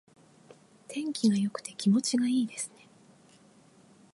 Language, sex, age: Japanese, female, 30-39